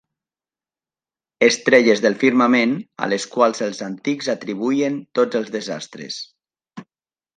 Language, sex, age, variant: Catalan, male, 40-49, Nord-Occidental